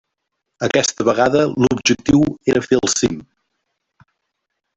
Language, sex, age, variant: Catalan, male, 40-49, Septentrional